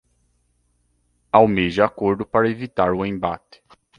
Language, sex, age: Portuguese, male, 19-29